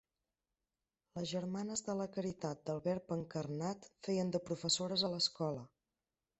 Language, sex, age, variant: Catalan, female, 30-39, Central